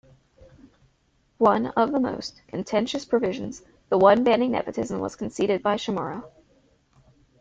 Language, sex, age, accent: English, female, under 19, United States English